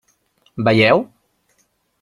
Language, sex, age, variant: Catalan, male, 30-39, Nord-Occidental